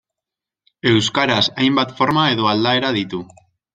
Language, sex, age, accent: Basque, male, 19-29, Mendebalekoa (Araba, Bizkaia, Gipuzkoako mendebaleko herri batzuk)